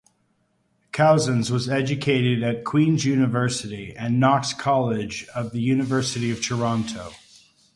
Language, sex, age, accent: English, male, 40-49, United States English